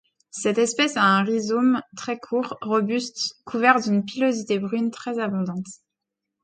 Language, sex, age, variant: French, female, 30-39, Français de métropole